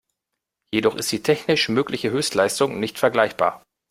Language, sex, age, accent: German, male, 30-39, Deutschland Deutsch